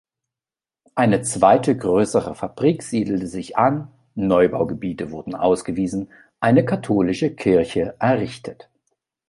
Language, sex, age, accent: German, male, 40-49, Deutschland Deutsch